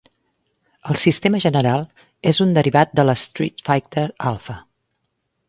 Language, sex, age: Catalan, female, 50-59